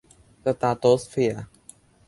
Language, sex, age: Thai, male, under 19